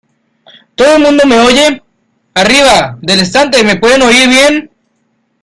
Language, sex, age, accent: Spanish, male, under 19, Andino-Pacífico: Colombia, Perú, Ecuador, oeste de Bolivia y Venezuela andina